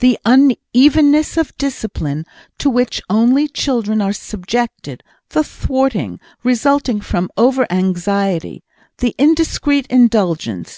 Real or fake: real